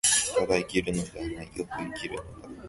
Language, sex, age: Japanese, male, 19-29